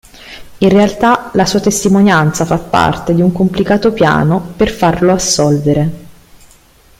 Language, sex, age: Italian, female, 30-39